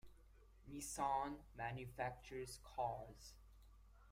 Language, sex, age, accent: English, male, under 19, England English